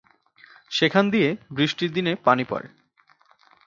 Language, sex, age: Bengali, male, 19-29